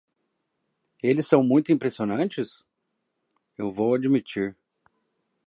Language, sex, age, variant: Portuguese, male, 19-29, Portuguese (Brasil)